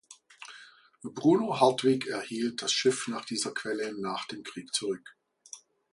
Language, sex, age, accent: German, male, 50-59, Deutschland Deutsch